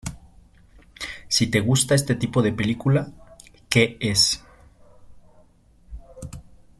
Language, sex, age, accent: Spanish, male, 30-39, México